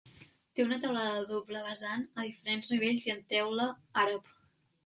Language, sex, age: Catalan, female, 19-29